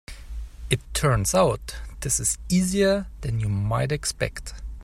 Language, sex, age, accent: English, male, 30-39, United States English